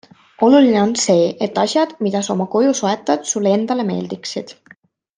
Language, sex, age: Estonian, female, 19-29